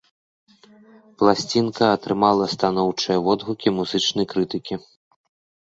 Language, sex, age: Belarusian, male, 30-39